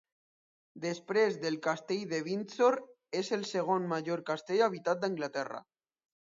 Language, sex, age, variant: Catalan, male, under 19, Alacantí